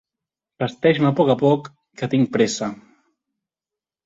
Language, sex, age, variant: Catalan, male, 19-29, Central